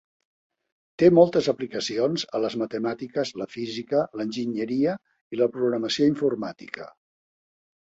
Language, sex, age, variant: Catalan, male, 70-79, Central